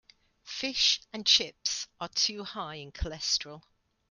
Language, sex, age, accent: English, female, 50-59, England English